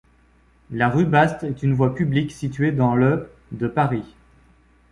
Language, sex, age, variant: French, male, 40-49, Français de métropole